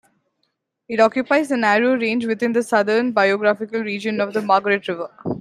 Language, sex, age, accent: English, female, 19-29, India and South Asia (India, Pakistan, Sri Lanka)